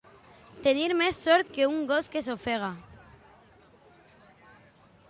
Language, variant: Catalan, Central